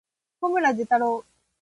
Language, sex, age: Japanese, female, 19-29